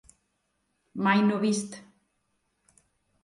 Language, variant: Catalan, Central